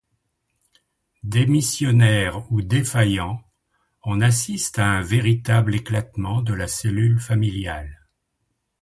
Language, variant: French, Français de métropole